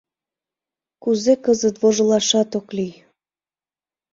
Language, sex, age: Mari, female, 19-29